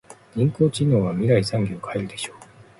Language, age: Japanese, 50-59